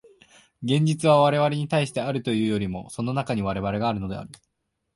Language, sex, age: Japanese, male, 19-29